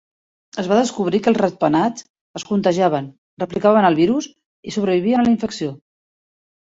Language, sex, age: Catalan, female, 50-59